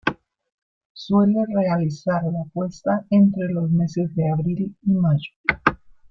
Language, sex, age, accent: Spanish, female, 60-69, América central